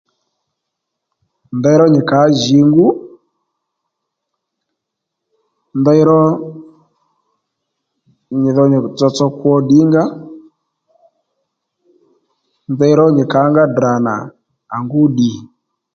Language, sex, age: Lendu, male, 30-39